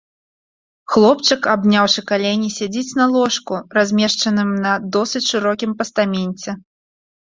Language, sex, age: Belarusian, female, 19-29